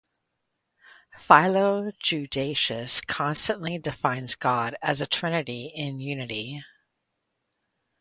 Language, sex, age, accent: English, female, 50-59, United States English